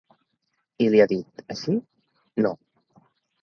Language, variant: Catalan, Central